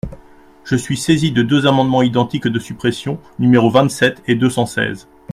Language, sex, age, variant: French, male, 30-39, Français de métropole